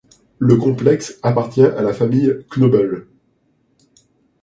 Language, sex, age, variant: French, male, 40-49, Français de métropole